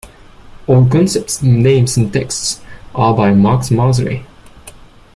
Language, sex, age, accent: English, male, 19-29, England English